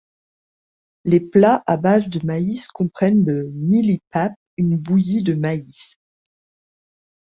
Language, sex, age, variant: French, female, 40-49, Français de métropole